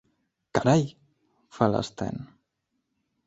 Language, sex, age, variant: Catalan, male, under 19, Nord-Occidental